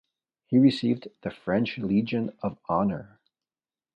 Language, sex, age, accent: English, male, 40-49, United States English